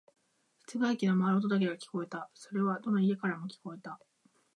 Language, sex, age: Japanese, female, under 19